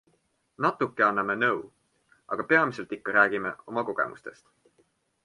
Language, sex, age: Estonian, male, 19-29